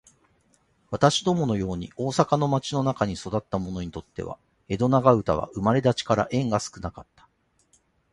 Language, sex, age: Japanese, male, 40-49